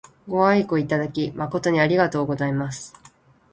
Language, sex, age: Japanese, female, 19-29